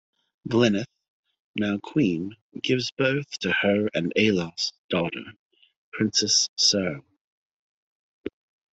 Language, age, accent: English, 30-39, Canadian English